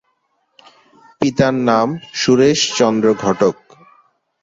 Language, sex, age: Bengali, male, 30-39